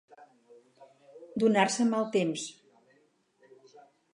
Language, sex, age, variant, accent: Catalan, female, 60-69, Central, Català central